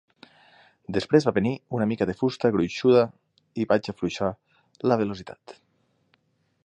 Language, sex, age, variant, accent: Catalan, male, 30-39, Central, Lleidatà